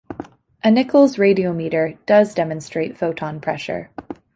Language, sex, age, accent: English, female, 19-29, Canadian English